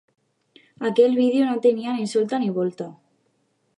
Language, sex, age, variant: Catalan, female, under 19, Alacantí